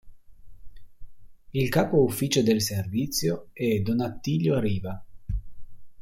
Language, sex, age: Italian, male, 19-29